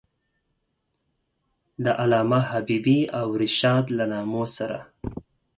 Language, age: Pashto, 30-39